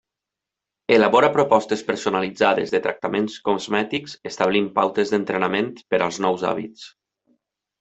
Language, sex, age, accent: Catalan, male, 30-39, valencià